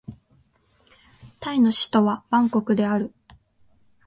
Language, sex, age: Japanese, female, 19-29